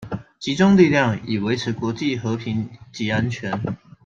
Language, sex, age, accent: Chinese, male, 19-29, 出生地：高雄市